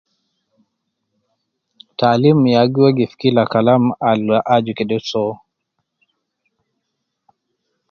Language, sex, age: Nubi, male, 50-59